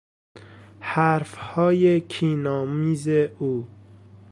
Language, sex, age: Persian, male, 19-29